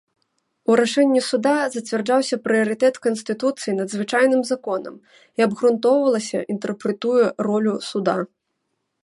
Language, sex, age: Belarusian, female, 19-29